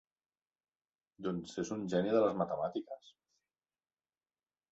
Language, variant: Catalan, Central